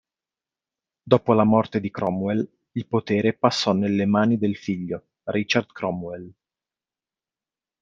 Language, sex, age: Italian, male, 30-39